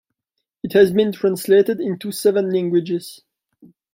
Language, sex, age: English, male, 19-29